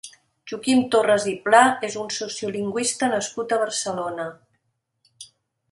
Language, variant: Catalan, Central